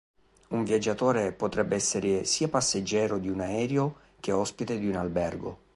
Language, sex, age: Italian, male, 30-39